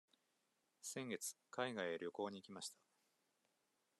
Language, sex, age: Japanese, male, 40-49